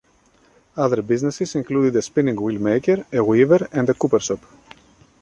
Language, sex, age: English, male, 40-49